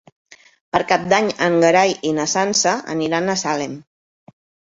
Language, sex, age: Catalan, female, 50-59